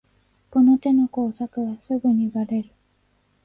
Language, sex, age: Japanese, female, 19-29